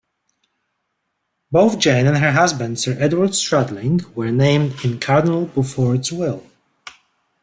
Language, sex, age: English, male, 40-49